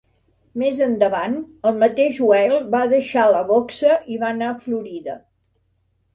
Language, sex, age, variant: Catalan, female, 60-69, Central